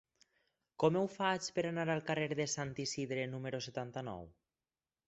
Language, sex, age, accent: Catalan, male, 19-29, valencià